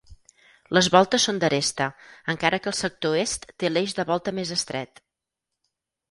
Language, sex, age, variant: Catalan, female, 50-59, Central